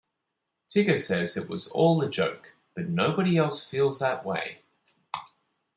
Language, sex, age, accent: English, male, 30-39, Australian English